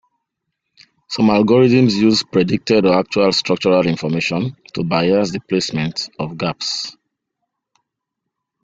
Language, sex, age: English, male, 50-59